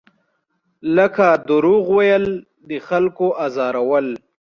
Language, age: Pashto, 19-29